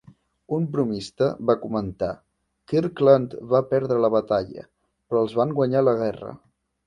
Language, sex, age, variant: Catalan, male, 19-29, Central